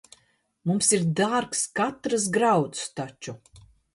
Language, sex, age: Latvian, female, 50-59